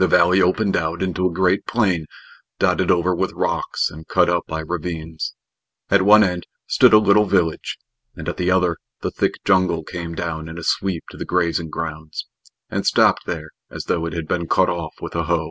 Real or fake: real